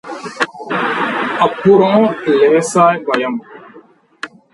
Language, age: Tamil, 19-29